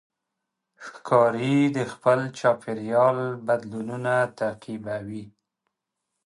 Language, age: Pashto, 50-59